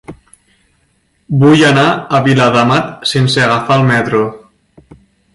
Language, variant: Catalan, Nord-Occidental